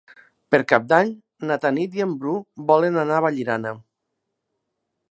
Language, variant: Catalan, Nord-Occidental